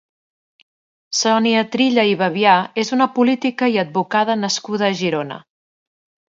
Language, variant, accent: Catalan, Central, central